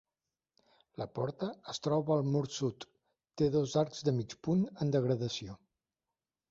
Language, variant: Catalan, Central